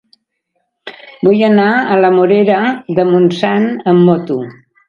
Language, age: Catalan, 70-79